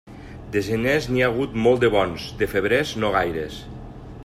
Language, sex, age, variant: Catalan, male, 40-49, Nord-Occidental